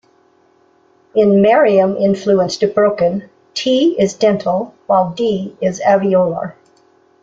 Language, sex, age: English, female, 60-69